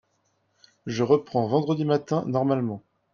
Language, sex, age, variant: French, male, 30-39, Français de métropole